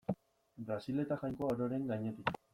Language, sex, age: Basque, male, 19-29